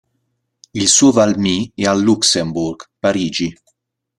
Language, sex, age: Italian, male, 30-39